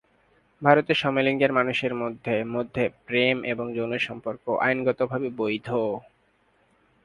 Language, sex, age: Bengali, male, 19-29